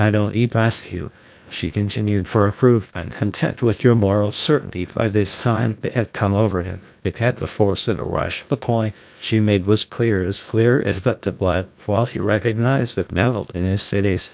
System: TTS, GlowTTS